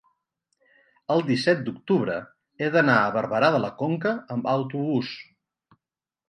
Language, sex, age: Catalan, male, 50-59